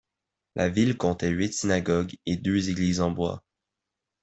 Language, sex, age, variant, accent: French, male, under 19, Français d'Amérique du Nord, Français du Canada